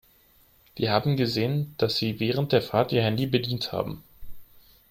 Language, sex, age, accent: German, male, under 19, Deutschland Deutsch